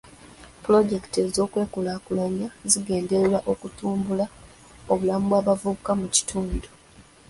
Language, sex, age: Ganda, female, 19-29